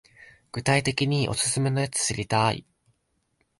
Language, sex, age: Japanese, male, 19-29